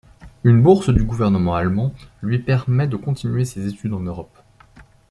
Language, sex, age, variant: French, male, 19-29, Français de métropole